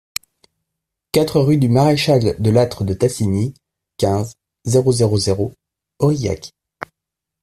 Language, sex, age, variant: French, male, 30-39, Français de métropole